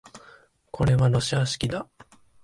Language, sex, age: Japanese, male, 19-29